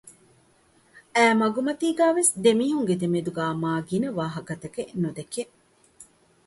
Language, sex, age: Divehi, female, 40-49